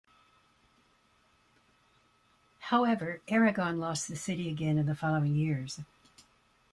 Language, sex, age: English, female, 70-79